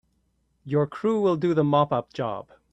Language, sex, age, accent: English, male, 30-39, Canadian English